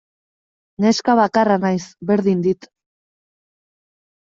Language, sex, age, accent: Basque, female, 19-29, Erdialdekoa edo Nafarra (Gipuzkoa, Nafarroa)